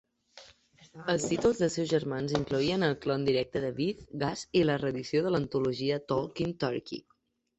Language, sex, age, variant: Catalan, female, 19-29, Balear